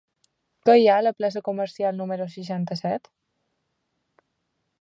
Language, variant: Catalan, Balear